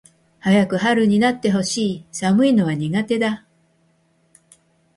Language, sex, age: Japanese, female, 70-79